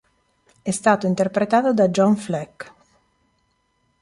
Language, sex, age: Italian, female, 40-49